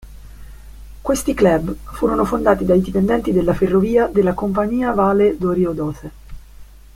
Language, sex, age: Italian, female, 40-49